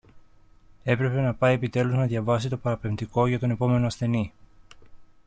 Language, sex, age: Greek, male, 30-39